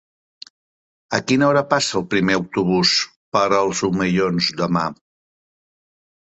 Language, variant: Catalan, Central